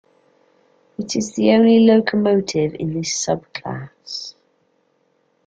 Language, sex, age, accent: English, female, 40-49, England English